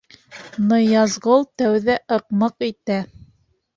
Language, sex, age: Bashkir, female, 19-29